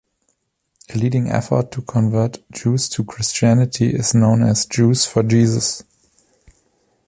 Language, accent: English, England English